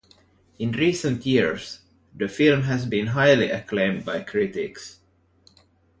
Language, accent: English, United States English